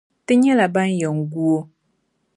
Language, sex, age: Dagbani, female, 19-29